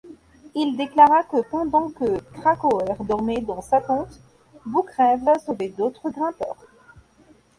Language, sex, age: French, female, 19-29